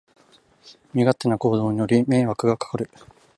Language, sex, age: Japanese, male, 19-29